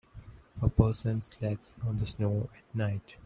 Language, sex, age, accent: English, male, 19-29, India and South Asia (India, Pakistan, Sri Lanka)